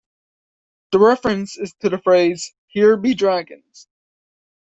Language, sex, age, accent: English, male, 19-29, United States English